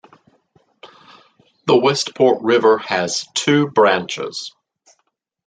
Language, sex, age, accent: English, male, 50-59, United States English